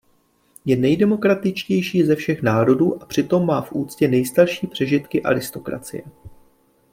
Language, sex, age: Czech, male, 30-39